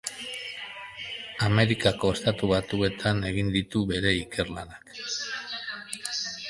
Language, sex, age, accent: Basque, male, 50-59, Mendebalekoa (Araba, Bizkaia, Gipuzkoako mendebaleko herri batzuk)